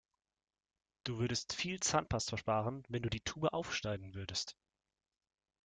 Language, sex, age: German, male, 19-29